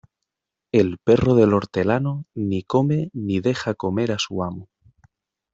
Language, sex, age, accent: Spanish, male, 30-39, España: Centro-Sur peninsular (Madrid, Toledo, Castilla-La Mancha)